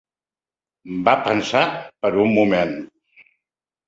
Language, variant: Catalan, Central